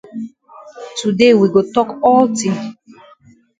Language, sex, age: Cameroon Pidgin, female, 40-49